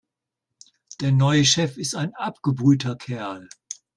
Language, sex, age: German, male, 60-69